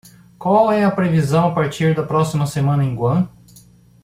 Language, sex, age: Portuguese, male, 40-49